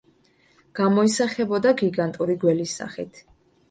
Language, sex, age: Georgian, female, 19-29